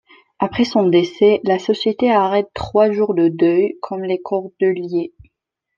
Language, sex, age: French, female, 19-29